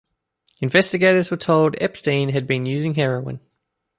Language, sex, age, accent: English, male, 19-29, Australian English